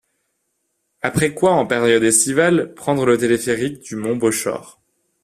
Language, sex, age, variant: French, male, 19-29, Français de métropole